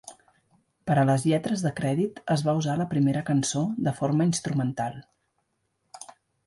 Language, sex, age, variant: Catalan, female, 40-49, Central